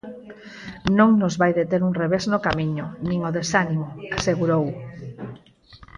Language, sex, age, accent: Galician, female, 40-49, Normativo (estándar)